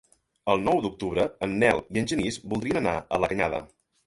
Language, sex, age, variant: Catalan, male, 40-49, Central